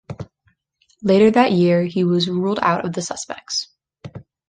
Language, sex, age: English, female, 19-29